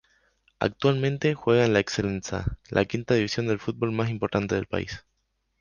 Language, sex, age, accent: Spanish, male, 19-29, España: Islas Canarias